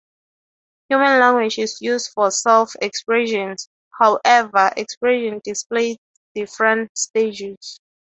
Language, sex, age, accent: English, female, 19-29, Southern African (South Africa, Zimbabwe, Namibia)